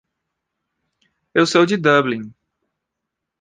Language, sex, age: Portuguese, male, 19-29